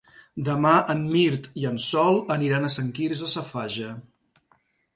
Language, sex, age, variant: Catalan, male, 50-59, Central